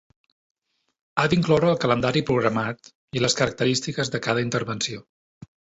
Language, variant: Catalan, Central